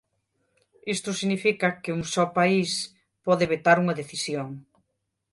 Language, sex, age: Galician, female, 50-59